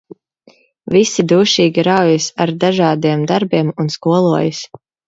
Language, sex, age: Latvian, female, 30-39